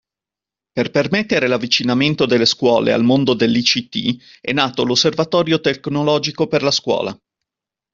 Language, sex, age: Italian, male, 50-59